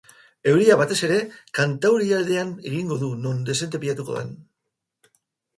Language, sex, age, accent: Basque, male, 50-59, Mendebalekoa (Araba, Bizkaia, Gipuzkoako mendebaleko herri batzuk)